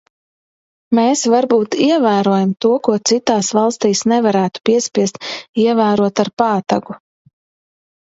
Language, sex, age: Latvian, female, 30-39